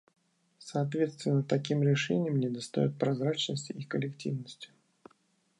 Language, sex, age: Russian, male, 40-49